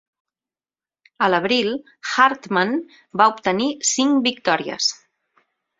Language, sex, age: Catalan, female, 40-49